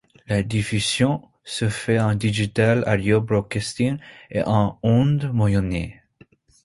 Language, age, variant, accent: French, 19-29, Français d'Amérique du Nord, Français des États-Unis